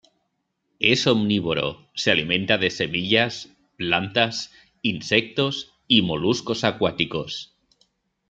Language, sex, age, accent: Spanish, male, 30-39, España: Norte peninsular (Asturias, Castilla y León, Cantabria, País Vasco, Navarra, Aragón, La Rioja, Guadalajara, Cuenca)